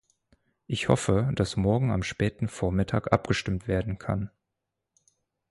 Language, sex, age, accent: German, male, 30-39, Deutschland Deutsch